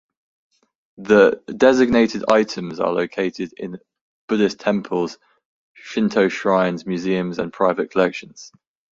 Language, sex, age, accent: English, male, 19-29, England English